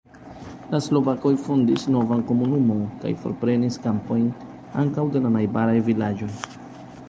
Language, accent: Esperanto, Internacia